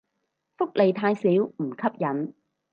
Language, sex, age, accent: Cantonese, female, 30-39, 广州音